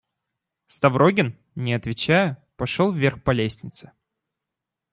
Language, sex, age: Russian, male, 19-29